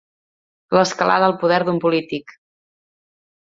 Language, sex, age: Catalan, female, 30-39